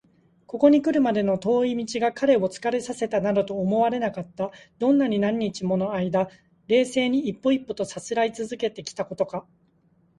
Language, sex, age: Japanese, male, 30-39